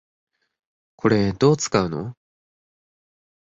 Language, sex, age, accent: Japanese, male, under 19, 標準語